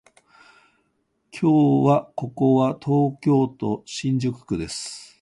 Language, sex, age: Japanese, male, 60-69